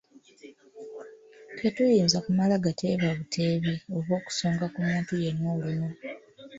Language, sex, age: Ganda, female, 19-29